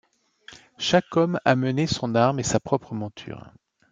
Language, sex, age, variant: French, male, under 19, Français de métropole